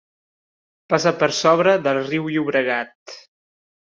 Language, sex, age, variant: Catalan, male, 19-29, Septentrional